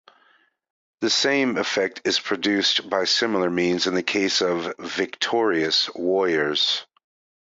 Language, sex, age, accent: English, male, 40-49, United States English